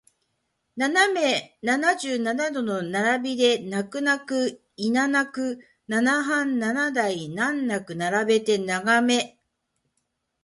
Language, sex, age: Japanese, female, 50-59